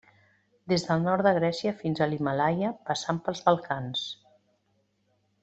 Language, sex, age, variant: Catalan, female, 40-49, Central